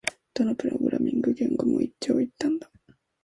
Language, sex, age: Japanese, female, under 19